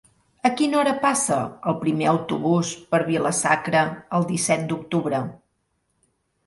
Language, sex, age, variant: Catalan, female, 50-59, Central